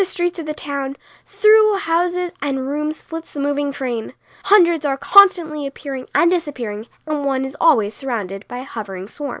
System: none